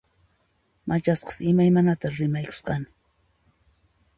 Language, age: Puno Quechua, 50-59